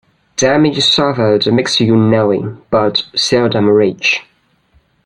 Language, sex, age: English, male, 19-29